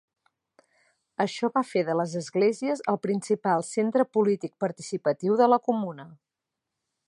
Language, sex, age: Catalan, female, 40-49